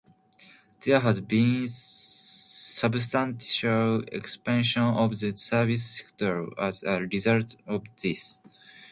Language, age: English, 19-29